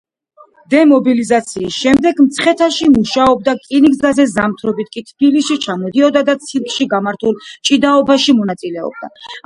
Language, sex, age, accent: Georgian, female, 40-49, ჩვეულებრივი